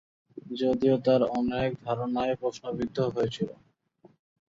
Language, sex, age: Bengali, male, 19-29